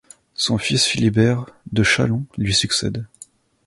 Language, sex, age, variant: French, male, 19-29, Français de métropole